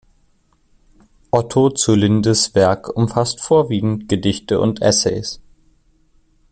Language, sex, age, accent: German, male, under 19, Deutschland Deutsch